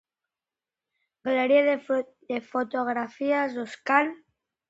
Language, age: Galician, under 19